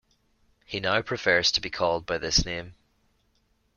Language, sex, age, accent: English, male, 30-39, Irish English